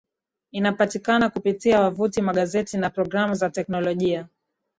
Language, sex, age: Swahili, female, 19-29